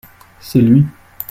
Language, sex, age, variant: French, male, 19-29, Français de métropole